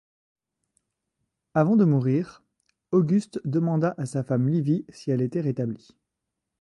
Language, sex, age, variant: French, male, 40-49, Français de métropole